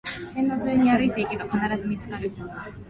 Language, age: Japanese, 19-29